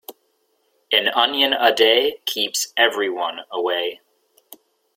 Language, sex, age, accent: English, male, 30-39, United States English